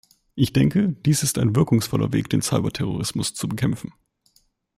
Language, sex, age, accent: German, male, 19-29, Deutschland Deutsch